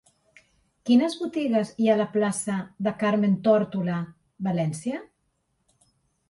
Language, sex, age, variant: Catalan, female, 40-49, Central